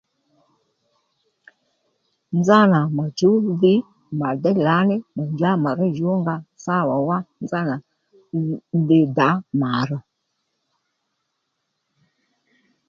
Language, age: Lendu, 40-49